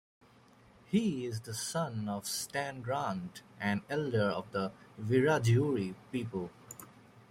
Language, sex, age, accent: English, male, 19-29, United States English